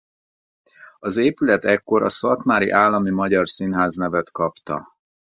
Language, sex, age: Hungarian, male, 40-49